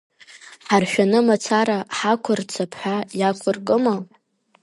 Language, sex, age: Abkhazian, female, under 19